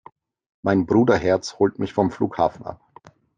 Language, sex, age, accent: German, male, 30-39, Österreichisches Deutsch